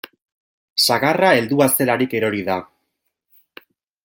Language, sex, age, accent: Basque, male, 30-39, Erdialdekoa edo Nafarra (Gipuzkoa, Nafarroa)